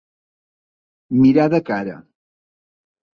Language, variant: Catalan, Balear